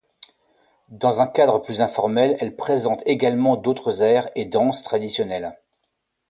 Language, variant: French, Français de métropole